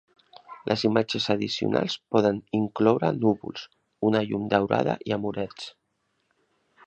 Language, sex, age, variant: Catalan, male, 40-49, Central